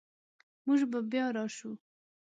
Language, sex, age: Pashto, female, 19-29